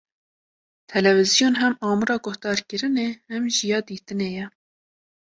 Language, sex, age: Kurdish, female, 19-29